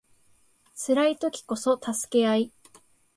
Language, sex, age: Japanese, female, 19-29